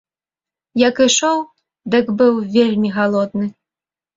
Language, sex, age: Belarusian, female, 19-29